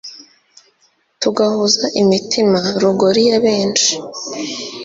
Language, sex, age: Kinyarwanda, female, 19-29